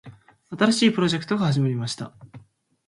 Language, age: Japanese, 19-29